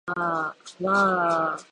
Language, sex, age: Japanese, female, under 19